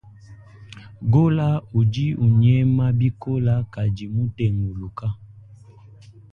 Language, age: Luba-Lulua, 40-49